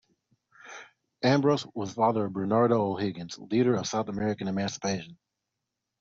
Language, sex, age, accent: English, male, 19-29, United States English